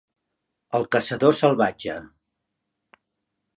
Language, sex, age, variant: Catalan, male, 60-69, Central